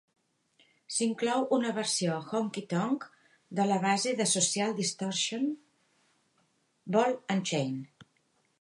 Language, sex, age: Catalan, female, 60-69